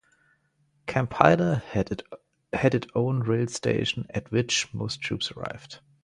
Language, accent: English, German English